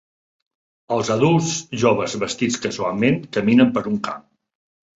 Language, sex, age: Catalan, male, 50-59